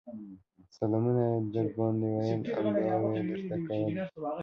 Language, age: Pashto, under 19